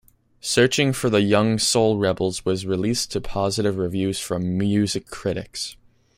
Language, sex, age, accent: English, male, under 19, United States English